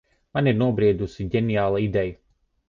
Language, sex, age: Latvian, male, 30-39